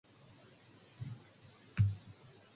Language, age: English, 19-29